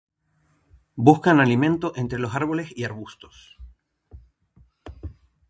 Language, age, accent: Spanish, 19-29, España: Islas Canarias